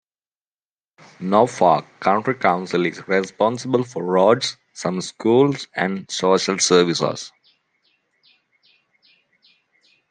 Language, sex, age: English, male, 19-29